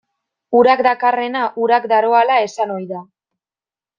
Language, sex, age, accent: Basque, female, 19-29, Mendebalekoa (Araba, Bizkaia, Gipuzkoako mendebaleko herri batzuk)